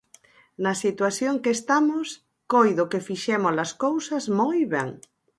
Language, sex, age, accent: Galician, female, 50-59, Atlántico (seseo e gheada)